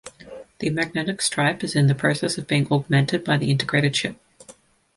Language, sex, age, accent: English, female, 19-29, Australian English